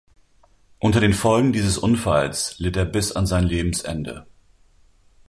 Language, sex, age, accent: German, male, 40-49, Deutschland Deutsch